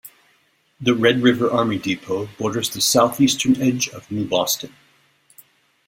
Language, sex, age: English, male, 40-49